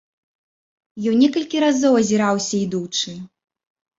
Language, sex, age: Belarusian, female, 19-29